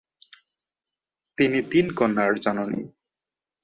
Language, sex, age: Bengali, male, 19-29